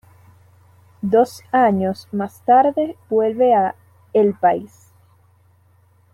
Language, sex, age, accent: Spanish, female, 19-29, Caribe: Cuba, Venezuela, Puerto Rico, República Dominicana, Panamá, Colombia caribeña, México caribeño, Costa del golfo de México